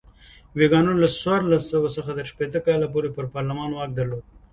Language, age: Pashto, 19-29